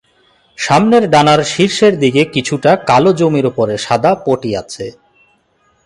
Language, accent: Bengali, Standard Bengali